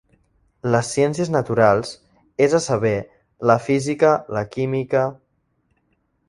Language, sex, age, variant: Catalan, male, under 19, Central